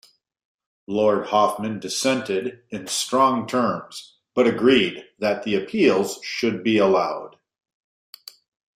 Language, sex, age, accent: English, male, 50-59, United States English